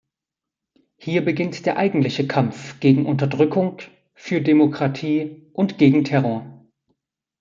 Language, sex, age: German, male, 30-39